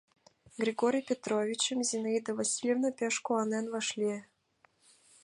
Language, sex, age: Mari, female, 19-29